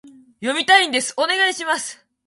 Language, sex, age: Japanese, female, 19-29